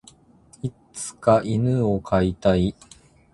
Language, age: Japanese, 19-29